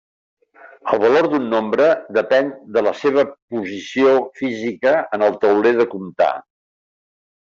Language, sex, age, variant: Catalan, male, 70-79, Central